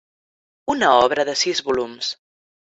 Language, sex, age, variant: Catalan, female, 19-29, Central